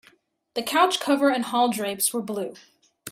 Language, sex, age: English, female, 30-39